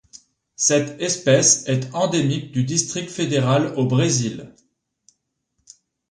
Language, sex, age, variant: French, male, 30-39, Français de métropole